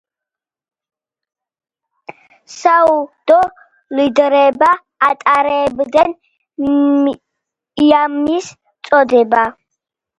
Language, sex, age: Georgian, female, under 19